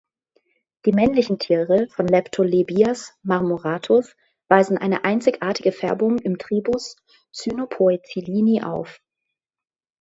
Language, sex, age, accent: German, female, 30-39, Hochdeutsch